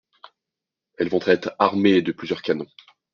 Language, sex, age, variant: French, male, 19-29, Français de métropole